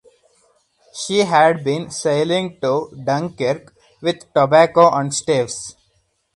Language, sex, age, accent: English, male, 19-29, India and South Asia (India, Pakistan, Sri Lanka)